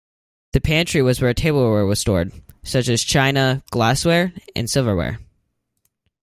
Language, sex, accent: English, male, United States English